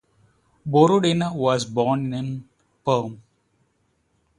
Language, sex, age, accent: English, male, 30-39, India and South Asia (India, Pakistan, Sri Lanka)